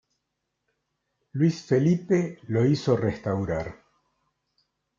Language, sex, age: Spanish, male, 60-69